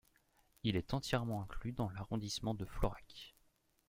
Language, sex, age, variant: French, male, 19-29, Français de métropole